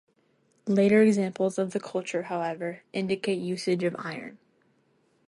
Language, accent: English, United States English